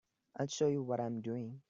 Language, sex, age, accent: English, male, under 19, India and South Asia (India, Pakistan, Sri Lanka)